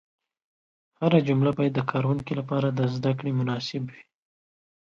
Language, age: Pashto, 19-29